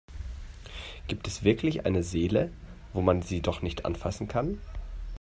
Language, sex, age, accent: German, male, 19-29, Deutschland Deutsch